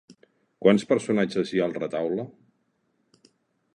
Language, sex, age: Catalan, male, 40-49